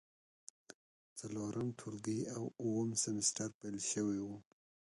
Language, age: Pashto, 19-29